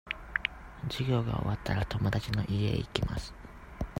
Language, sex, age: Japanese, male, 19-29